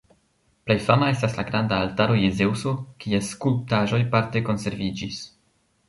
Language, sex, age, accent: Esperanto, male, 19-29, Internacia